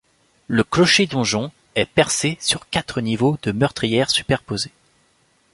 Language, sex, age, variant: French, male, 19-29, Français de métropole